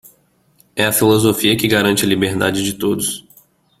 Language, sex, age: Portuguese, male, 19-29